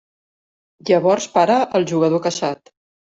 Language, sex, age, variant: Catalan, female, 50-59, Central